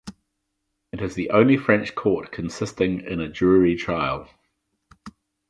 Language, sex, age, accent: English, male, 50-59, New Zealand English